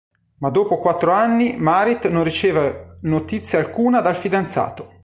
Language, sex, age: Italian, male, 40-49